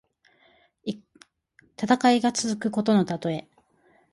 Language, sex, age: Japanese, female, 30-39